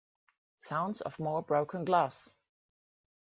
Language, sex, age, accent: English, female, 40-49, United States English